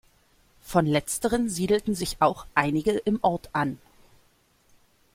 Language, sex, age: German, female, 30-39